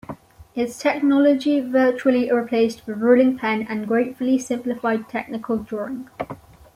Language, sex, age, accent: English, female, under 19, England English